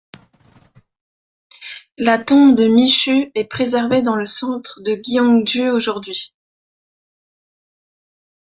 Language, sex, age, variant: French, female, 19-29, Français de métropole